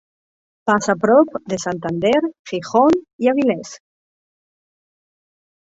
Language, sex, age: Catalan, female, 40-49